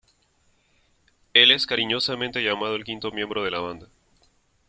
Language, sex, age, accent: Spanish, male, 30-39, Caribe: Cuba, Venezuela, Puerto Rico, República Dominicana, Panamá, Colombia caribeña, México caribeño, Costa del golfo de México